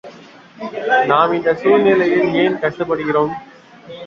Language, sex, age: Tamil, male, 19-29